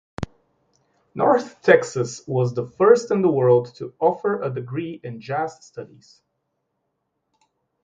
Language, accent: English, Eastern European